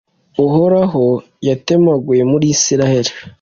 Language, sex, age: Kinyarwanda, male, 19-29